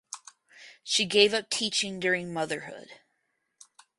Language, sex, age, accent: English, female, 19-29, United States English